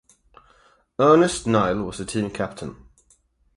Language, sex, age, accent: English, male, 19-29, United States English; England English